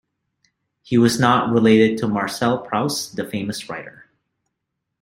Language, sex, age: English, male, 40-49